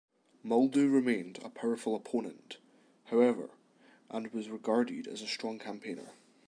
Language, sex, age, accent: English, male, 19-29, Scottish English